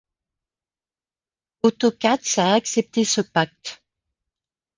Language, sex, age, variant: French, female, 50-59, Français de métropole